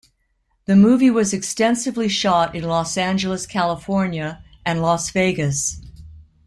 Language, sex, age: English, female, 60-69